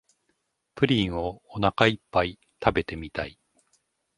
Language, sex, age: Japanese, male, 50-59